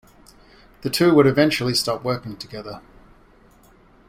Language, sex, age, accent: English, male, 30-39, New Zealand English